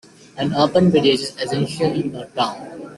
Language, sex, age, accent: English, male, 19-29, United States English